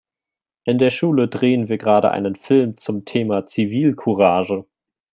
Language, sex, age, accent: German, male, 19-29, Deutschland Deutsch